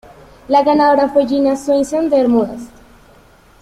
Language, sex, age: Spanish, male, 30-39